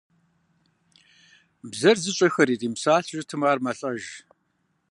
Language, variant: Kabardian, Адыгэбзэ (Къэбэрдей, Кирил, псоми зэдай)